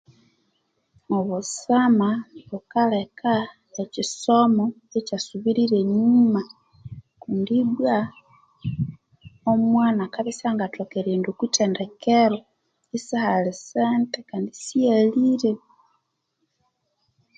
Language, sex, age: Konzo, female, 30-39